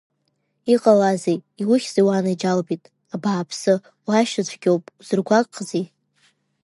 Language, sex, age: Abkhazian, female, 19-29